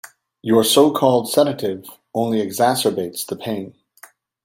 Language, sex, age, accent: English, male, 50-59, United States English